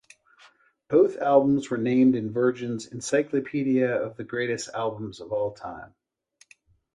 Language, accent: English, United States English